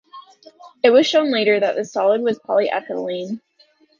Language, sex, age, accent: English, female, 19-29, United States English